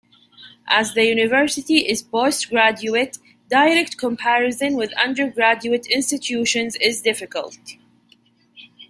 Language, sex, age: English, female, 19-29